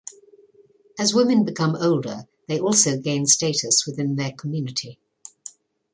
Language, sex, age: English, female, 60-69